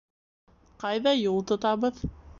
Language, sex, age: Bashkir, female, 19-29